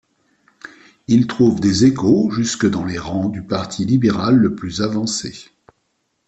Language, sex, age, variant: French, male, 50-59, Français de métropole